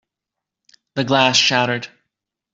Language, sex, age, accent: English, male, 19-29, United States English